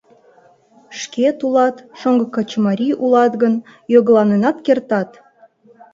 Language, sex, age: Mari, female, 19-29